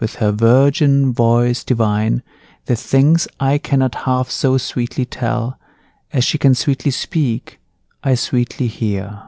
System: none